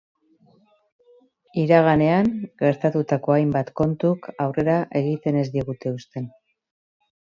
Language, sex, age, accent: Basque, female, 60-69, Erdialdekoa edo Nafarra (Gipuzkoa, Nafarroa)